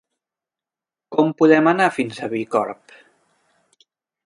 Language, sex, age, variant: Catalan, male, 19-29, Central